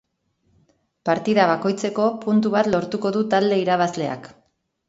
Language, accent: Basque, Erdialdekoa edo Nafarra (Gipuzkoa, Nafarroa)